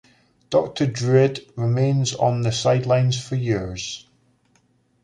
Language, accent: English, Scottish English